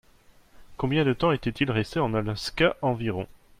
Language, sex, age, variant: French, male, 30-39, Français de métropole